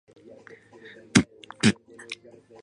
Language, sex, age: English, male, 19-29